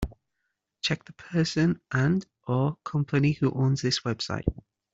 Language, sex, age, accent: English, male, 30-39, England English